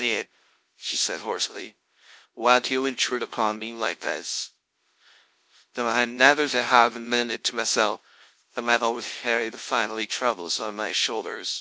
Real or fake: fake